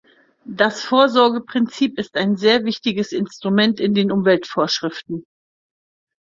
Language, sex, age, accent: German, female, 50-59, Deutschland Deutsch